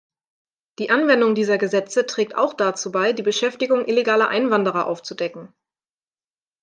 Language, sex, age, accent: German, female, 19-29, Deutschland Deutsch